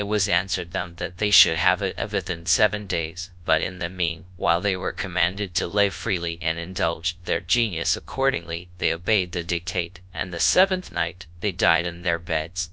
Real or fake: fake